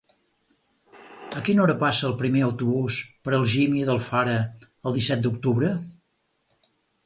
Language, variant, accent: Catalan, Central, central; Empordanès